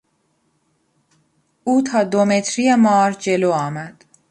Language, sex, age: Persian, female, 19-29